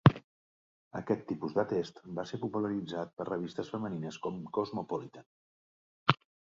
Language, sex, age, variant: Catalan, male, 50-59, Central